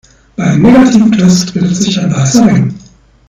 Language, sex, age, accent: German, male, 40-49, Deutschland Deutsch